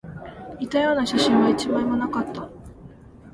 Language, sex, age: Japanese, female, 19-29